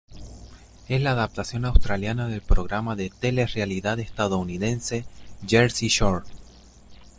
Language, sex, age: Spanish, male, 30-39